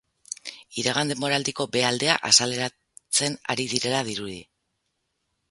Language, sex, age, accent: Basque, female, 40-49, Mendebalekoa (Araba, Bizkaia, Gipuzkoako mendebaleko herri batzuk)